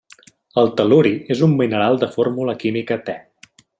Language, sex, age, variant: Catalan, male, 19-29, Central